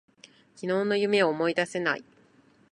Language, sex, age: Japanese, female, 30-39